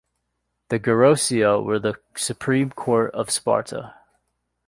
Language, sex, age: English, male, 19-29